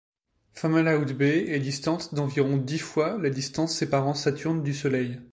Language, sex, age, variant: French, male, 19-29, Français de métropole